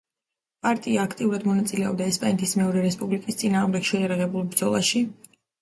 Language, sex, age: Georgian, female, 19-29